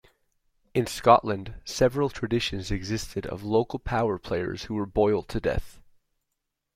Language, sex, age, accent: English, male, 19-29, Canadian English